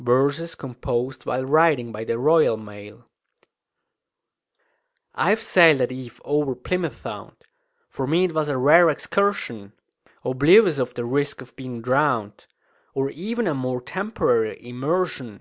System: none